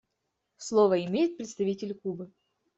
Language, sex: Russian, female